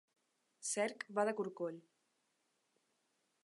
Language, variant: Catalan, Central